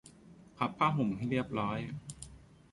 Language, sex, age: Thai, male, 30-39